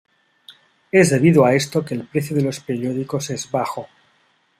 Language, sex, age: Spanish, male, 40-49